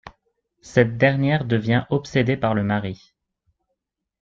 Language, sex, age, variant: French, male, 19-29, Français de métropole